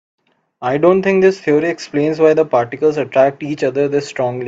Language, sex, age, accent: English, male, 19-29, India and South Asia (India, Pakistan, Sri Lanka)